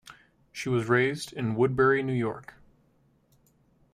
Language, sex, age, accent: English, male, 19-29, United States English